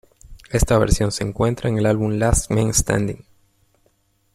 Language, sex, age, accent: Spanish, male, 19-29, Caribe: Cuba, Venezuela, Puerto Rico, República Dominicana, Panamá, Colombia caribeña, México caribeño, Costa del golfo de México